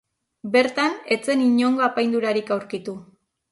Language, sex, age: Basque, female, 30-39